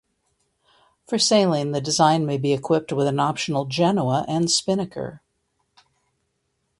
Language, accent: English, United States English